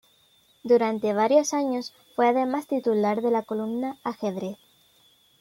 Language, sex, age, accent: Spanish, female, under 19, España: Centro-Sur peninsular (Madrid, Toledo, Castilla-La Mancha)